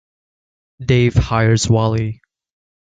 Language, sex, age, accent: English, male, 19-29, United States English